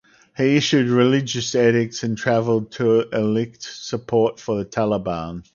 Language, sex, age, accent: English, male, 50-59, Australian English